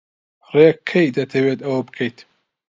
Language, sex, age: Central Kurdish, male, 19-29